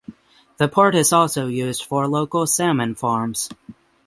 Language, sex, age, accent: English, male, 19-29, United States English; England English